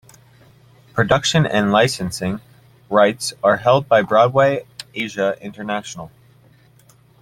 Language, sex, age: English, male, 19-29